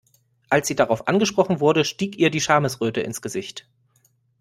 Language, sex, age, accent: German, male, 19-29, Deutschland Deutsch